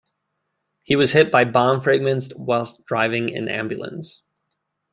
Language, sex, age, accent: English, male, 30-39, United States English